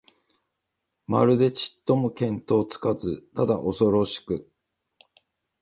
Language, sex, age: Japanese, male, 40-49